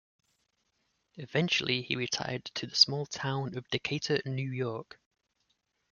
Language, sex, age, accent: English, male, 30-39, England English